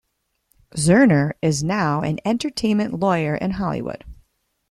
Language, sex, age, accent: English, female, 40-49, United States English